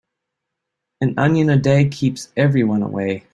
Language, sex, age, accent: English, male, 19-29, United States English